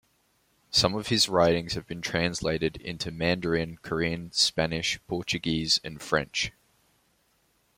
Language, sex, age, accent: English, male, 19-29, Australian English